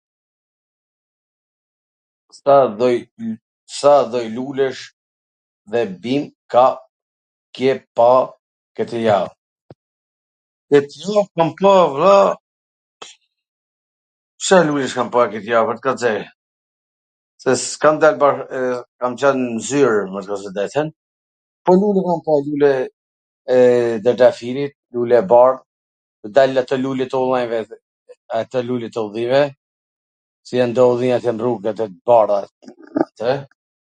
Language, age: Gheg Albanian, 50-59